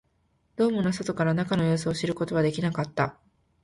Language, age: Japanese, 19-29